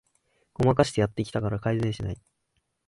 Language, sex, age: Japanese, male, 19-29